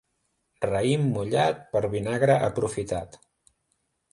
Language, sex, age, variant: Catalan, male, 30-39, Central